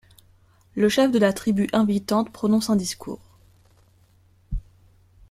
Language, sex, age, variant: French, female, 19-29, Français de métropole